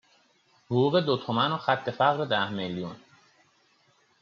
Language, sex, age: Persian, male, 19-29